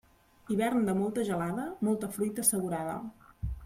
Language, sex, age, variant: Catalan, female, 30-39, Central